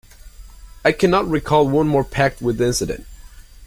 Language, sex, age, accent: English, male, under 19, United States English